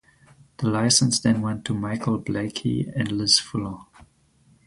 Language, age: English, 19-29